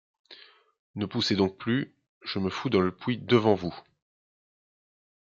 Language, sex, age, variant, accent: French, male, 30-39, Français d'Europe, Français de Belgique